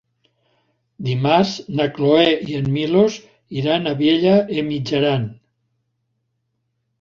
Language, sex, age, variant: Catalan, male, 70-79, Central